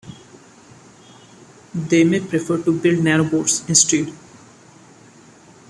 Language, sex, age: English, male, 19-29